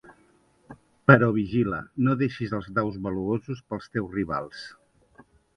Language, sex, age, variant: Catalan, male, 50-59, Central